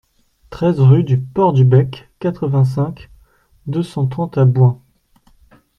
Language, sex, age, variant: French, male, 19-29, Français de métropole